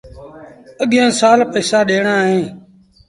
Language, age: Sindhi Bhil, 40-49